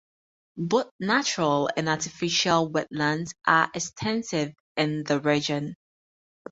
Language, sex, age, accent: English, female, 30-39, United States English